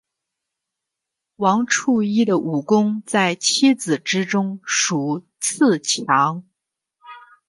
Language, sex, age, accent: Chinese, male, 19-29, 出生地：北京市